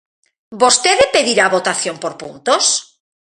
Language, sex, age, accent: Galician, female, 40-49, Normativo (estándar)